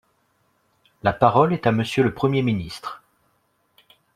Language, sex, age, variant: French, male, 30-39, Français de métropole